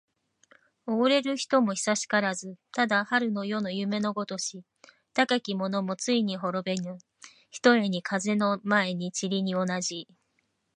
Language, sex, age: Japanese, female, 50-59